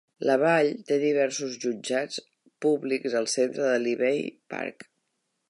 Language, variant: Catalan, Central